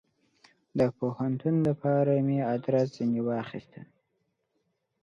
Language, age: Pashto, 19-29